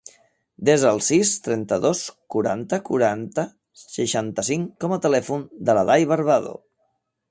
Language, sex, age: Catalan, male, 30-39